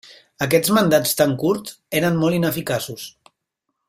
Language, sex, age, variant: Catalan, male, 30-39, Central